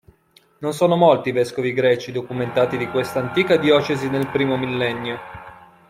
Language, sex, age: Italian, male, 40-49